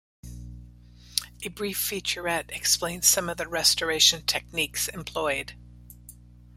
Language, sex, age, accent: English, female, 60-69, United States English